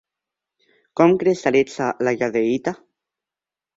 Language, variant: Catalan, Central